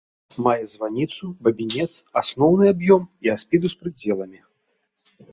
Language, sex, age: Belarusian, male, 40-49